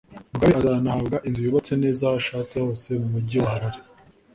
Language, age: Kinyarwanda, 30-39